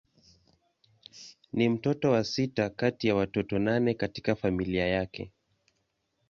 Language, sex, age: Swahili, male, 19-29